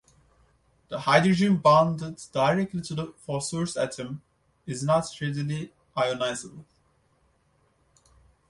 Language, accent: English, Turkish